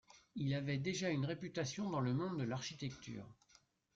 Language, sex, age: French, male, 40-49